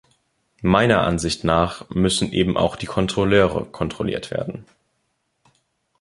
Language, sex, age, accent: German, male, 19-29, Deutschland Deutsch